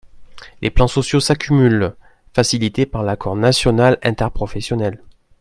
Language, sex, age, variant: French, male, 19-29, Français de métropole